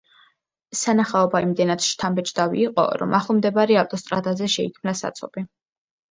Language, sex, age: Georgian, female, under 19